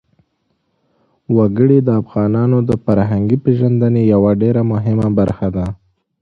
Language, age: Pashto, 19-29